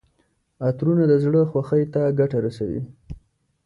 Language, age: Pashto, 30-39